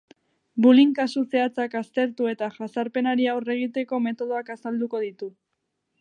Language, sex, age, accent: Basque, female, 19-29, Mendebalekoa (Araba, Bizkaia, Gipuzkoako mendebaleko herri batzuk)